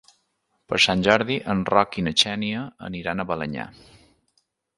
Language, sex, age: Catalan, male, 40-49